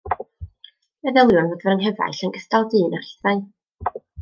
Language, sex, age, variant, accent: Welsh, female, 19-29, North-Eastern Welsh, Y Deyrnas Unedig Cymraeg